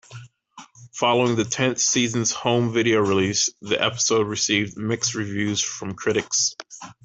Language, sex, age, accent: English, male, 30-39, United States English